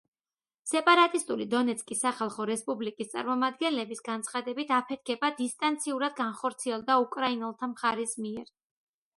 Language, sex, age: Georgian, female, 30-39